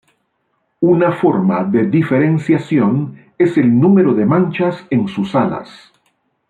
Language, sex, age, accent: Spanish, male, 50-59, América central